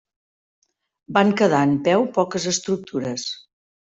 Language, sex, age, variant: Catalan, female, 50-59, Central